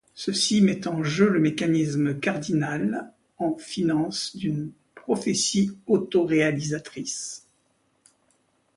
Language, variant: French, Français de métropole